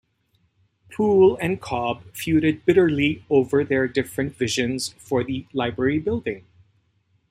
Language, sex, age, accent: English, male, 40-49, Canadian English